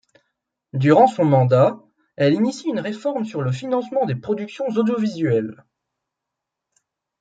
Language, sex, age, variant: French, male, 19-29, Français de métropole